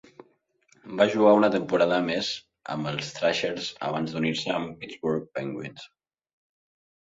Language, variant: Catalan, Central